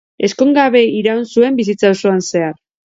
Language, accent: Basque, Mendebalekoa (Araba, Bizkaia, Gipuzkoako mendebaleko herri batzuk)